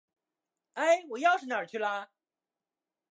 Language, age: Chinese, 19-29